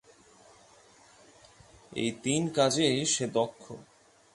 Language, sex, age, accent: Bengali, male, 30-39, প্রমিত